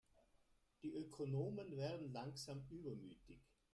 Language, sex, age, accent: German, male, 70-79, Österreichisches Deutsch